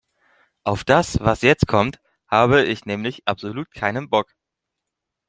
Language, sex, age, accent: German, male, 19-29, Deutschland Deutsch